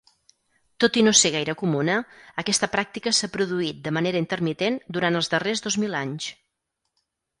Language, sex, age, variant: Catalan, female, 50-59, Central